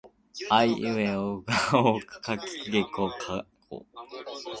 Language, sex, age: Japanese, male, 19-29